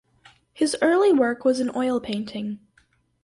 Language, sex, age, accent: English, female, under 19, United States English